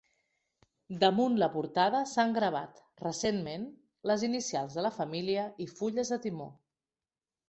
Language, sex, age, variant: Catalan, female, 40-49, Central